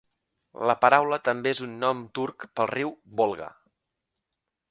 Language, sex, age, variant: Catalan, male, 30-39, Central